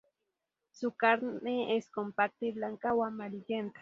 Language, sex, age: Spanish, female, 19-29